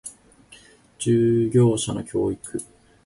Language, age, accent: Japanese, 19-29, 標準語